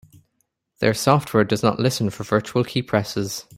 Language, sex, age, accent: English, male, 19-29, Irish English